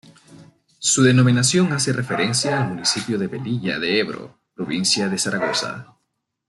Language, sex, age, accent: Spanish, male, 19-29, América central